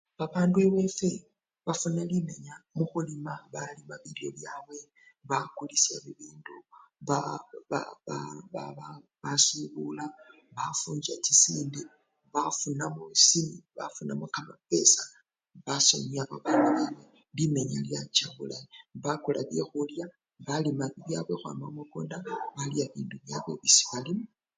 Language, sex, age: Luyia, female, 50-59